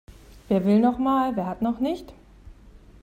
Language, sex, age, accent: German, female, 40-49, Deutschland Deutsch